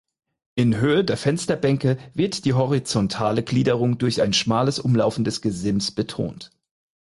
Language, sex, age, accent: German, male, 30-39, Deutschland Deutsch